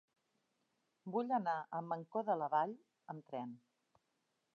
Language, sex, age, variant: Catalan, female, 60-69, Central